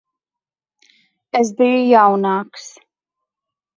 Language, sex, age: Latvian, female, 30-39